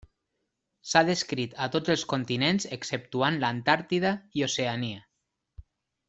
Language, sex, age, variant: Catalan, male, 30-39, Nord-Occidental